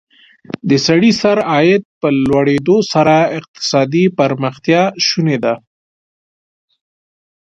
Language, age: Pashto, 19-29